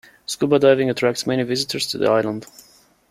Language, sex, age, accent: English, male, 30-39, United States English